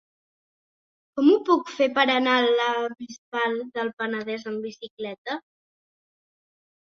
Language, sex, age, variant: Catalan, female, 60-69, Central